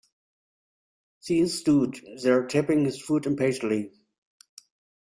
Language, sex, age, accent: English, male, 50-59, United States English